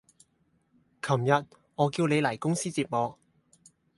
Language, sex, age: Cantonese, male, 19-29